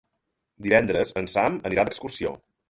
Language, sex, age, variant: Catalan, male, 40-49, Central